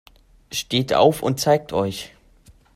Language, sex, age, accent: German, male, under 19, Deutschland Deutsch